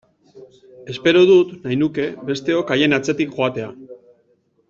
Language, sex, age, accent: Basque, male, 40-49, Mendebalekoa (Araba, Bizkaia, Gipuzkoako mendebaleko herri batzuk)